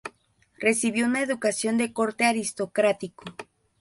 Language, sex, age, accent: Spanish, female, 19-29, México